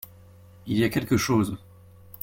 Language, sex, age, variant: French, male, 30-39, Français de métropole